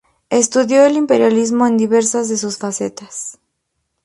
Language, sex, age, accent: Spanish, female, 19-29, México